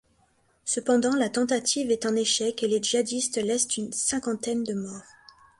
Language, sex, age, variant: French, female, 19-29, Français de métropole